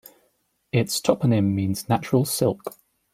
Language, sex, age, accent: English, male, 19-29, England English